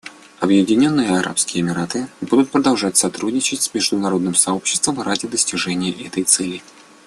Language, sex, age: Russian, male, 19-29